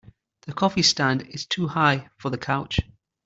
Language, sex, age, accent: English, male, 30-39, England English